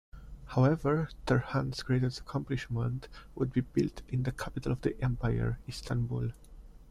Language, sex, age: English, male, 19-29